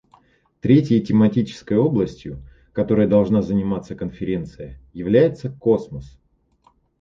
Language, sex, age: Russian, male, 30-39